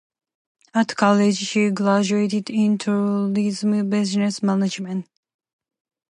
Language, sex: English, female